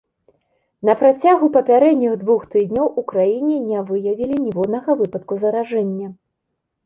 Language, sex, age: Belarusian, female, 19-29